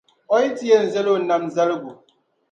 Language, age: Dagbani, 19-29